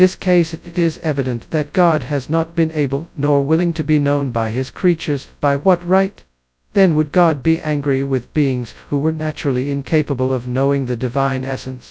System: TTS, FastPitch